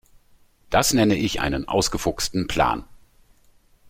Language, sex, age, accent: German, male, 50-59, Deutschland Deutsch